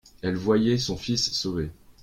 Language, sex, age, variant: French, male, 19-29, Français de métropole